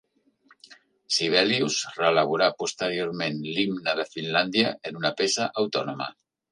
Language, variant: Catalan, Central